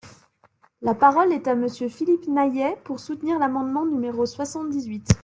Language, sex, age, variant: French, female, 19-29, Français de métropole